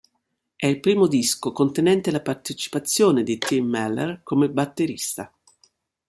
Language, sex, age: Italian, female, 60-69